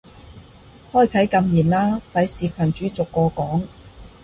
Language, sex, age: Cantonese, female, 30-39